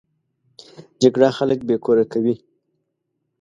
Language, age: Pashto, 19-29